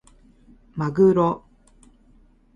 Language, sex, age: Japanese, female, 50-59